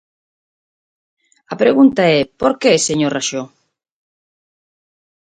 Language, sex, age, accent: Galician, female, 50-59, Central (gheada)